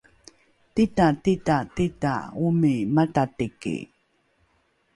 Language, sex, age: Rukai, female, 40-49